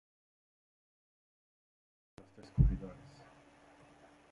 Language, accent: Spanish, Caribe: Cuba, Venezuela, Puerto Rico, República Dominicana, Panamá, Colombia caribeña, México caribeño, Costa del golfo de México